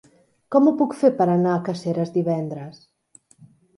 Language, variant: Catalan, Central